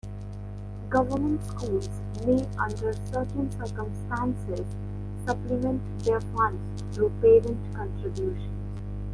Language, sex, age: English, female, 19-29